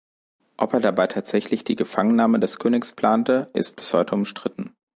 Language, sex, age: German, male, 40-49